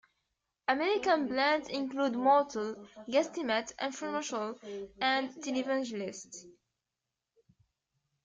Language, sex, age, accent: English, female, 19-29, United States English